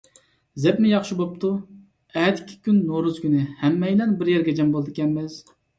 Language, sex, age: Uyghur, male, 30-39